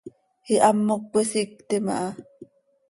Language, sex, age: Seri, female, 40-49